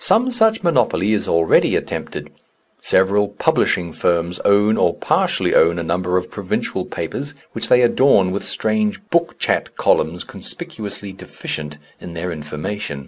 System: none